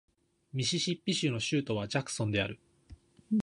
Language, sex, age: Japanese, male, 19-29